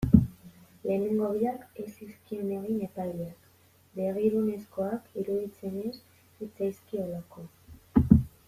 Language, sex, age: Basque, female, 19-29